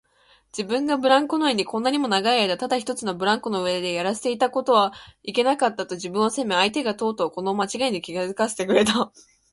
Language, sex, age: Japanese, female, under 19